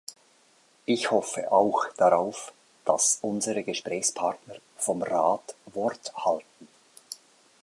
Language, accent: German, Schweizerdeutsch